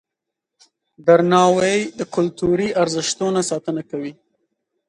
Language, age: Pashto, 19-29